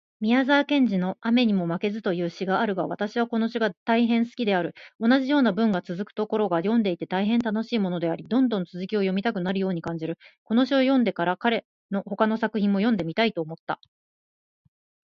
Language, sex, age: Japanese, female, 40-49